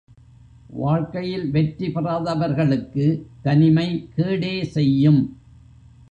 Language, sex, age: Tamil, male, 70-79